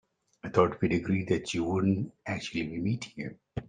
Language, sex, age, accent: English, male, 50-59, India and South Asia (India, Pakistan, Sri Lanka)